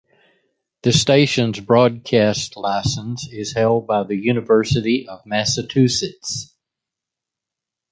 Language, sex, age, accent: English, male, 70-79, United States English